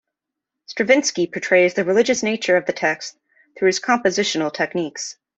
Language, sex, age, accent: English, female, 30-39, United States English